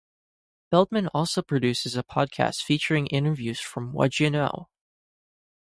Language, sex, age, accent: English, male, 19-29, United States English